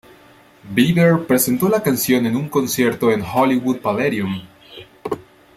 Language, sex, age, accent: Spanish, male, 19-29, América central